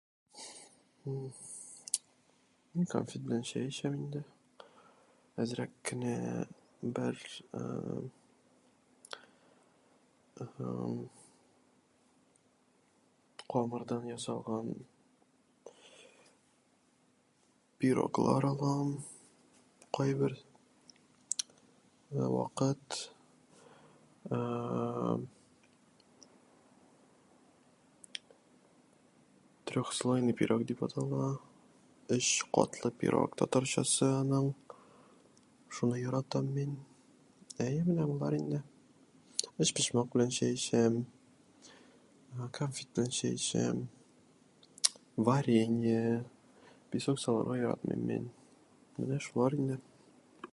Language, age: Tatar, 30-39